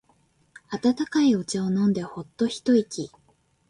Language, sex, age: Japanese, female, 19-29